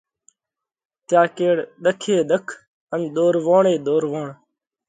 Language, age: Parkari Koli, 19-29